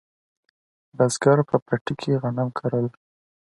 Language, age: Pashto, 19-29